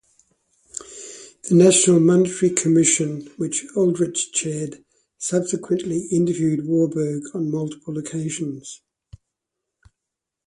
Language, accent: English, Australian English